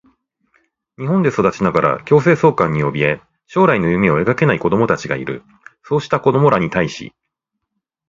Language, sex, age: Japanese, male, 40-49